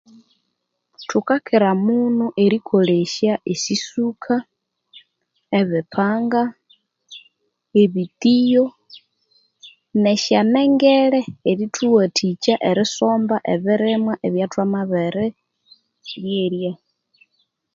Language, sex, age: Konzo, female, 30-39